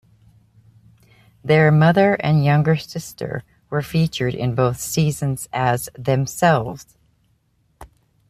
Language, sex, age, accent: English, female, 50-59, United States English